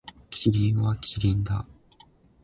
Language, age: Japanese, 19-29